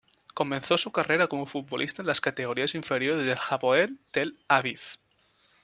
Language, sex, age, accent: Spanish, male, 19-29, España: Sur peninsular (Andalucia, Extremadura, Murcia)